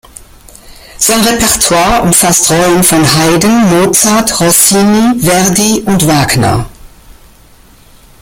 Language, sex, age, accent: German, female, 60-69, Deutschland Deutsch